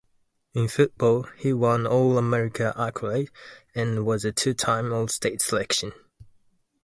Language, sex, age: English, male, 19-29